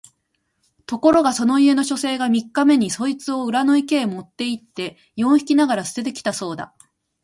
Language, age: Japanese, 40-49